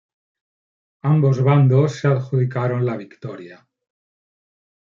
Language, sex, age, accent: Spanish, male, 40-49, España: Norte peninsular (Asturias, Castilla y León, Cantabria, País Vasco, Navarra, Aragón, La Rioja, Guadalajara, Cuenca)